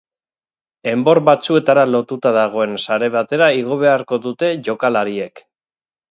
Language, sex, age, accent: Basque, male, 40-49, Mendebalekoa (Araba, Bizkaia, Gipuzkoako mendebaleko herri batzuk)